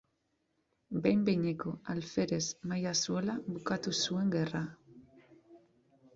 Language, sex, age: Basque, female, 30-39